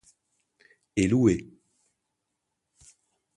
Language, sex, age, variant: French, male, 50-59, Français de métropole